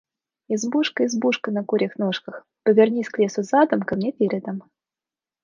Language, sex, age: Russian, female, 19-29